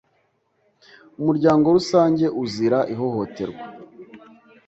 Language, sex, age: Kinyarwanda, male, 19-29